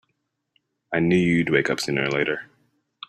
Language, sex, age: English, male, 30-39